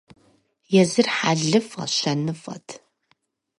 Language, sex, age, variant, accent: Kabardian, female, 30-39, Адыгэбзэ (Къэбэрдей, Кирил, псоми зэдай), Джылэхъстэней (Gilahsteney)